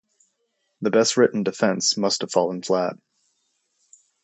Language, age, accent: English, 19-29, United States English